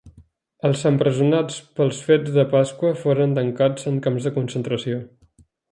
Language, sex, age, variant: Catalan, male, 30-39, Central